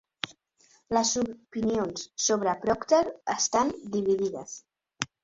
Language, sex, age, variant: Catalan, female, 50-59, Central